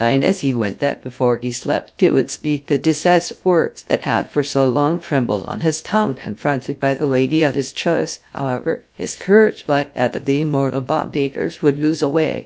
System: TTS, GlowTTS